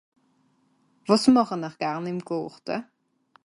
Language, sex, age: Swiss German, female, 19-29